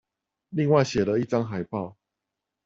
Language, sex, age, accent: Chinese, male, 30-39, 出生地：新北市